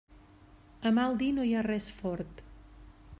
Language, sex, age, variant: Catalan, female, 40-49, Central